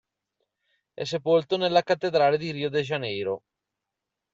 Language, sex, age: Italian, male, 30-39